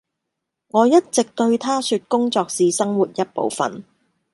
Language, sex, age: Cantonese, female, 40-49